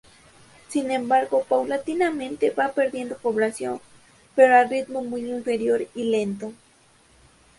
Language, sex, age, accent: Spanish, female, 19-29, México